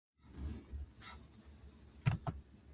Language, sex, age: Japanese, female, 50-59